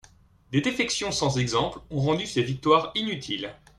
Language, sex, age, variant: French, male, 30-39, Français de métropole